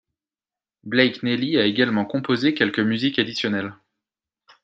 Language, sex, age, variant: French, male, 19-29, Français de métropole